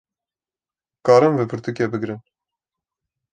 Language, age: Kurdish, 19-29